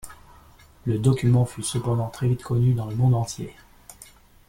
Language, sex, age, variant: French, male, 40-49, Français de métropole